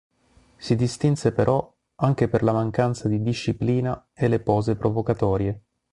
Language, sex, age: Italian, male, 40-49